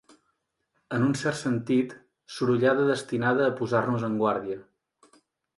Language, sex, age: Catalan, male, 40-49